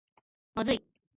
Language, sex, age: Japanese, female, 19-29